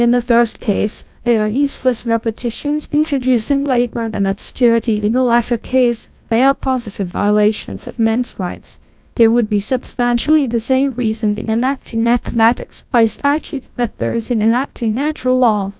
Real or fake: fake